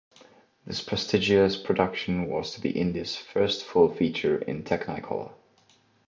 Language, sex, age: English, male, 19-29